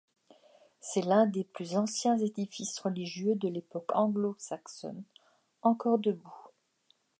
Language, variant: French, Français de métropole